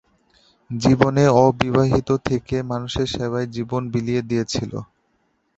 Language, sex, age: Bengali, male, 19-29